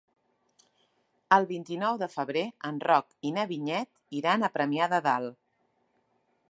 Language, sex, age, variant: Catalan, female, 40-49, Central